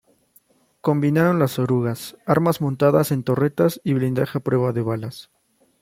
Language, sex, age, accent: Spanish, male, 19-29, México